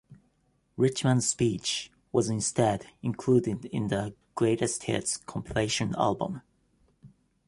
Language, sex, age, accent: English, male, 30-39, United States English